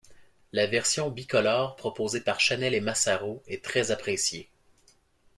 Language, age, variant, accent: French, 19-29, Français d'Amérique du Nord, Français du Canada